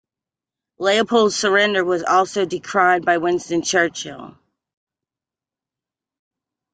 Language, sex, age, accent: English, female, 40-49, United States English